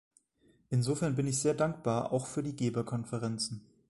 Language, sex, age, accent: German, male, 19-29, Deutschland Deutsch